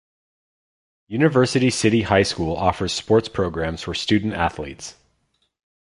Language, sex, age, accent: English, male, 30-39, United States English